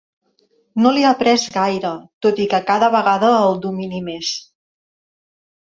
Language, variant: Catalan, Central